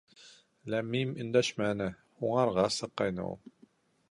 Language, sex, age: Bashkir, male, 40-49